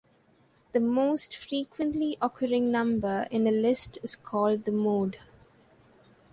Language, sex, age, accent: English, female, 19-29, India and South Asia (India, Pakistan, Sri Lanka)